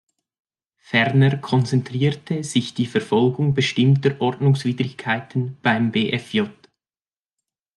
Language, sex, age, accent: German, male, 30-39, Schweizerdeutsch